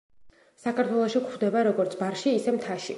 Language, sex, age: Georgian, female, 19-29